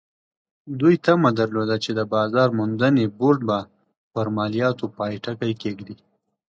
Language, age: Pashto, 19-29